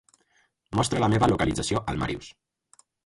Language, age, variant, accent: Catalan, 30-39, Valencià meridional, valencià